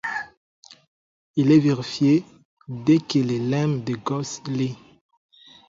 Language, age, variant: French, 30-39, Français d'Afrique subsaharienne et des îles africaines